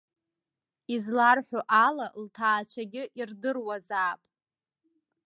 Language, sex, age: Abkhazian, female, 19-29